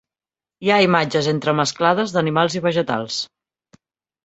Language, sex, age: Catalan, female, 30-39